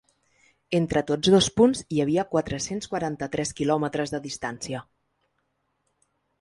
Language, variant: Catalan, Central